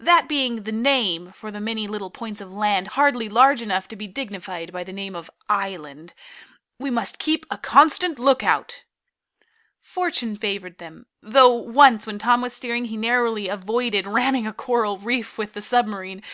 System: none